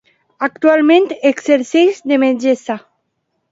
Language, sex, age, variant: Catalan, female, under 19, Alacantí